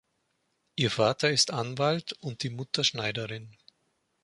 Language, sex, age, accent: German, male, 50-59, Österreichisches Deutsch